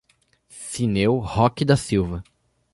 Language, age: Portuguese, 19-29